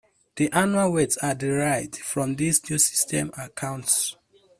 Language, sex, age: English, male, under 19